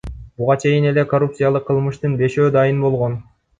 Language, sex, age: Kyrgyz, male, 19-29